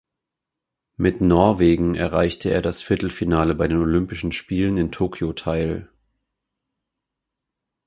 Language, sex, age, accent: German, male, 30-39, Deutschland Deutsch